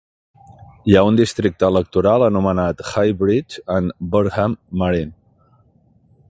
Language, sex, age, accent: Catalan, male, 40-49, Empordanès